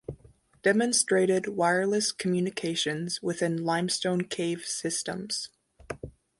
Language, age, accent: English, under 19, United States English